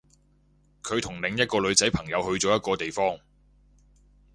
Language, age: Cantonese, 40-49